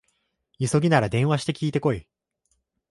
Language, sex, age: Japanese, male, 19-29